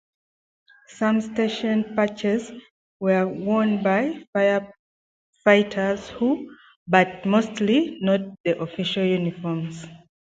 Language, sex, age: English, female, 30-39